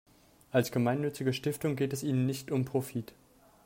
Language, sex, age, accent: German, male, 19-29, Deutschland Deutsch